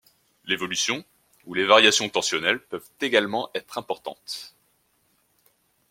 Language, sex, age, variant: French, male, 19-29, Français de métropole